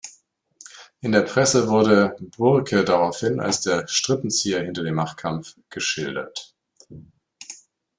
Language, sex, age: German, male, 50-59